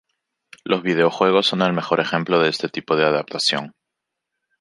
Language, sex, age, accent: Spanish, male, 19-29, Andino-Pacífico: Colombia, Perú, Ecuador, oeste de Bolivia y Venezuela andina